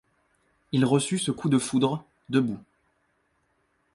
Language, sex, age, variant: French, male, 19-29, Français de métropole